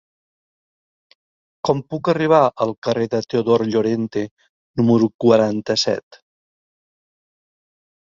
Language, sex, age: Catalan, male, 50-59